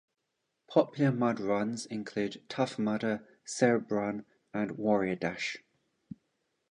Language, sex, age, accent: English, male, 40-49, England English